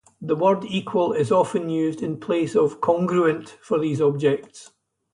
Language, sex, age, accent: English, male, 70-79, Scottish English